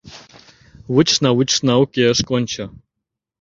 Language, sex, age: Mari, male, 30-39